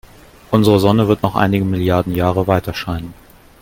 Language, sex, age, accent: German, male, 40-49, Deutschland Deutsch